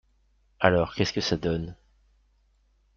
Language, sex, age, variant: French, male, 40-49, Français de métropole